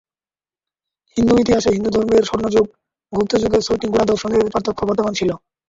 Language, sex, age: Bengali, male, 19-29